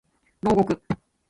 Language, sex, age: Japanese, female, 40-49